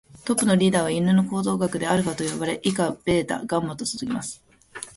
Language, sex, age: Japanese, female, under 19